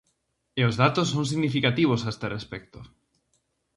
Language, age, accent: Galician, 19-29, Atlántico (seseo e gheada)